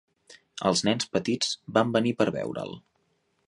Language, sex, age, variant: Catalan, male, 19-29, Central